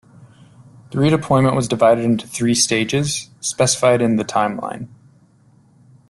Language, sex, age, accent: English, male, 19-29, United States English